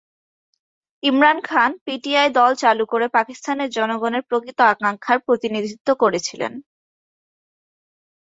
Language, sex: Bengali, female